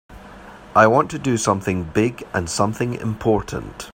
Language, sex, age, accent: English, male, 60-69, Scottish English